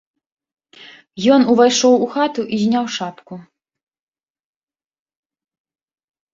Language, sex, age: Belarusian, female, 30-39